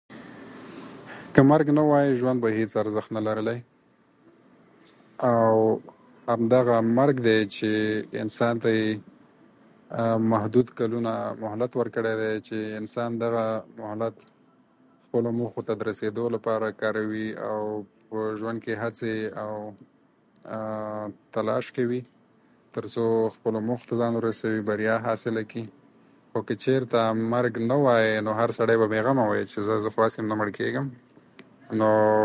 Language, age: Pashto, 19-29